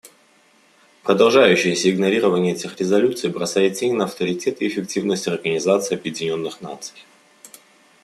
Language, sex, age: Russian, male, 19-29